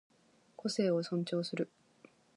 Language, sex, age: Japanese, female, 19-29